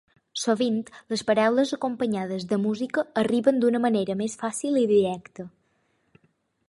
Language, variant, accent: Catalan, Balear, mallorquí